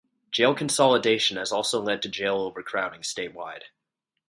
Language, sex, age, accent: English, male, 19-29, United States English